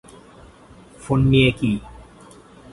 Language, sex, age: Bengali, male, 19-29